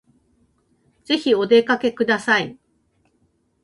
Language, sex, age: Japanese, female, 50-59